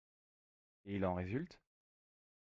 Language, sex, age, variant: French, male, 30-39, Français de métropole